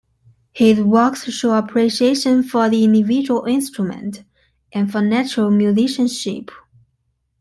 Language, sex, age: English, male, 19-29